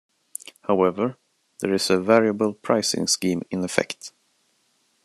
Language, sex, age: English, male, 30-39